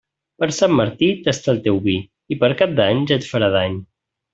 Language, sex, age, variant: Catalan, male, 30-39, Central